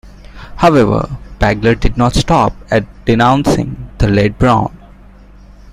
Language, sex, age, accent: English, male, 19-29, India and South Asia (India, Pakistan, Sri Lanka)